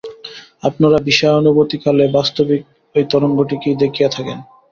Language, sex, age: Bengali, male, 19-29